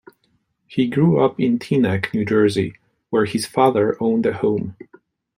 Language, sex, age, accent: English, male, 30-39, United States English